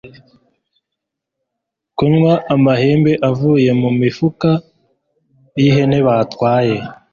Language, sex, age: Kinyarwanda, male, 19-29